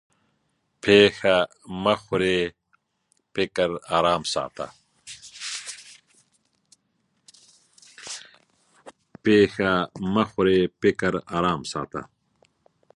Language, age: Pashto, 40-49